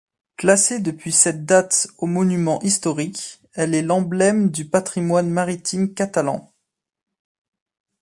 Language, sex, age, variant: French, male, 19-29, Français de métropole